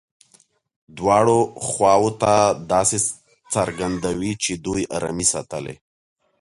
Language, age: Pashto, 30-39